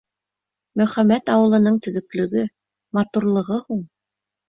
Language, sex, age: Bashkir, female, 40-49